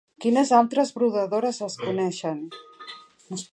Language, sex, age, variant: Catalan, female, 40-49, Central